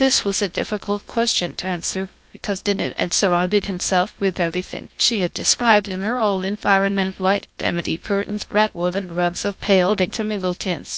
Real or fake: fake